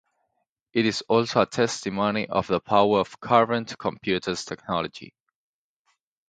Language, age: English, 19-29